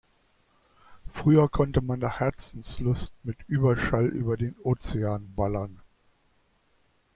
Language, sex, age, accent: German, male, 70-79, Deutschland Deutsch